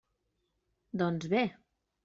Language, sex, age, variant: Catalan, female, 30-39, Central